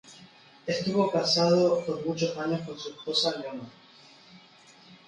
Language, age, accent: Spanish, 19-29, España: Islas Canarias